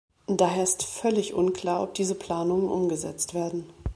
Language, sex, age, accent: German, female, 40-49, Deutschland Deutsch